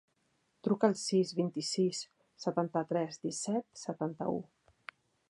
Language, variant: Catalan, Central